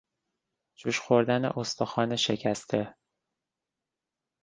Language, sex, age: Persian, male, 30-39